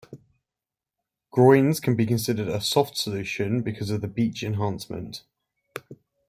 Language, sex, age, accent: English, male, 19-29, England English